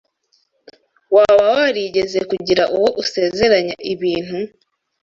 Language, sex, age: Kinyarwanda, female, 19-29